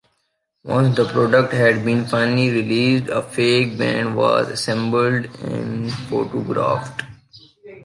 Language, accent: English, India and South Asia (India, Pakistan, Sri Lanka)